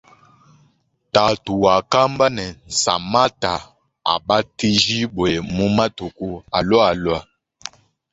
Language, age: Luba-Lulua, 19-29